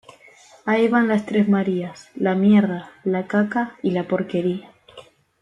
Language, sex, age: Spanish, female, 19-29